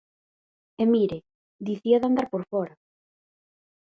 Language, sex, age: Galician, female, 19-29